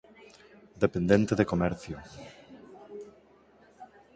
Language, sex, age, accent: Galician, male, 50-59, Neofalante